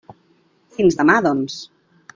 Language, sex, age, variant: Catalan, female, 40-49, Central